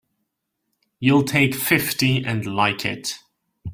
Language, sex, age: English, male, under 19